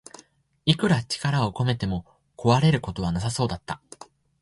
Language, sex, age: Japanese, male, 19-29